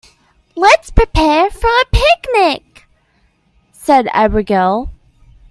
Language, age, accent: English, under 19, Australian English